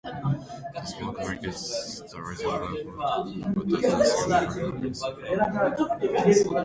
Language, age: English, 19-29